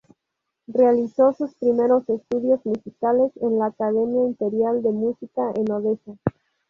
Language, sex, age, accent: Spanish, female, 19-29, México